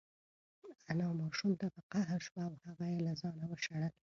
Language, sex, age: Pashto, female, under 19